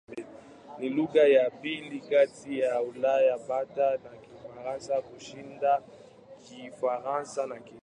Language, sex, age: Swahili, male, 19-29